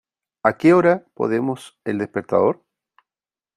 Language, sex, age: Spanish, male, 50-59